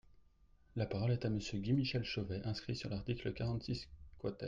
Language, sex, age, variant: French, male, 30-39, Français de métropole